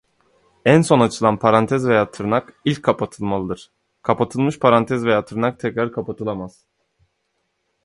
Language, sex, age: English, male, 19-29